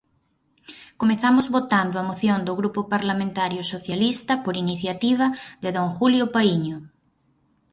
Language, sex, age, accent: Galician, female, 19-29, Central (sen gheada)